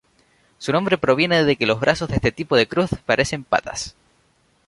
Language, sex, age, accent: Spanish, male, 19-29, España: Islas Canarias